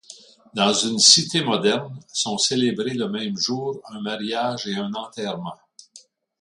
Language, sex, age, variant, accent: French, male, 70-79, Français d'Amérique du Nord, Français du Canada